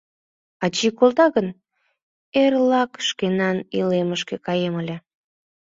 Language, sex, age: Mari, female, under 19